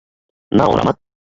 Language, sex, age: Bengali, male, 19-29